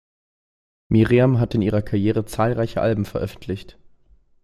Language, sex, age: German, male, 19-29